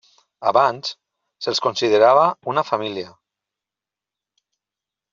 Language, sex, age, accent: Catalan, male, 50-59, valencià